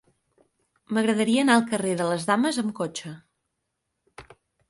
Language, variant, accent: Catalan, Central, Girona